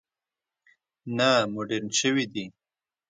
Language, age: Pashto, 30-39